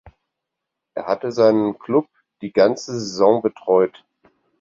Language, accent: German, Deutschland Deutsch